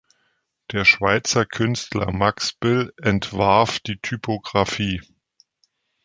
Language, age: German, 40-49